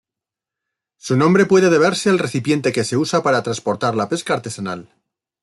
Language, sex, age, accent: Spanish, male, 40-49, España: Centro-Sur peninsular (Madrid, Toledo, Castilla-La Mancha)